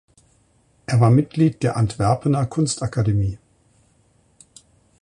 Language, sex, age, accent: German, male, 60-69, Deutschland Deutsch